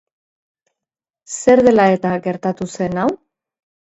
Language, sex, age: Basque, female, 50-59